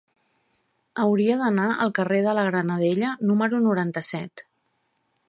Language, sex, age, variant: Catalan, female, 50-59, Central